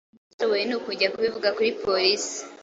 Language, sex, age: Kinyarwanda, female, 19-29